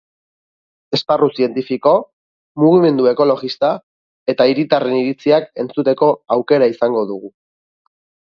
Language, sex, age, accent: Basque, male, 30-39, Erdialdekoa edo Nafarra (Gipuzkoa, Nafarroa)